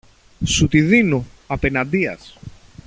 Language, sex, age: Greek, male, 30-39